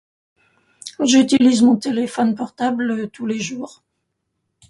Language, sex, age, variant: French, female, 70-79, Français de métropole